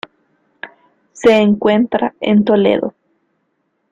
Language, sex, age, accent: Spanish, female, 19-29, Chileno: Chile, Cuyo